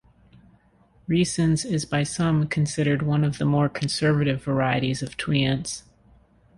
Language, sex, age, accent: English, female, 30-39, United States English